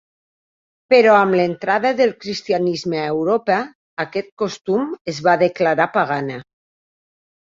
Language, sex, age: Catalan, female, 40-49